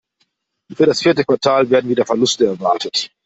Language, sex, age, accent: German, male, 30-39, Deutschland Deutsch